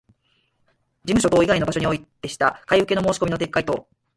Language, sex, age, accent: Japanese, female, 40-49, 関西弁